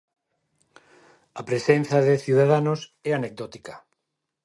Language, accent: Galician, Neofalante